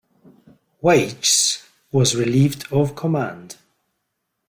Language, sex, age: English, male, 40-49